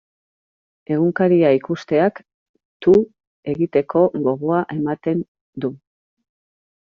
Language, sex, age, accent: Basque, female, 40-49, Erdialdekoa edo Nafarra (Gipuzkoa, Nafarroa)